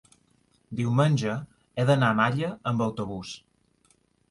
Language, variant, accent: Catalan, Balear, mallorquí